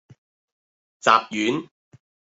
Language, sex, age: Cantonese, male, 19-29